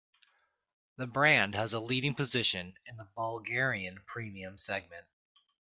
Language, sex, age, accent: English, male, 50-59, United States English